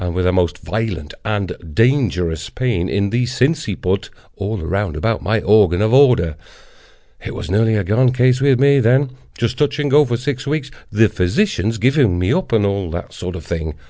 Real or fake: real